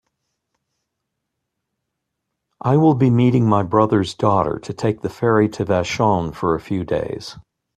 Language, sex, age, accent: English, male, 60-69, United States English